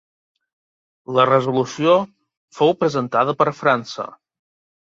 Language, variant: Catalan, Balear